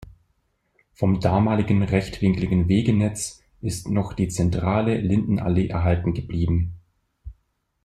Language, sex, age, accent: German, male, 30-39, Deutschland Deutsch